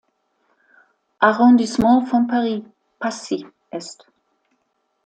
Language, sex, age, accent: German, female, 60-69, Deutschland Deutsch